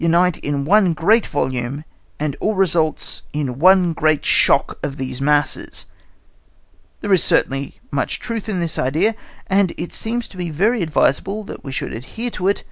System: none